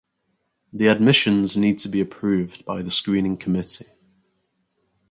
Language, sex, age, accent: English, male, 19-29, England English